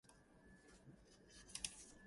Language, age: English, 19-29